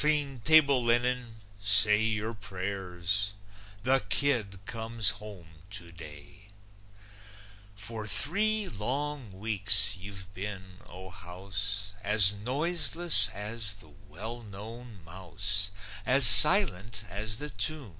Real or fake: real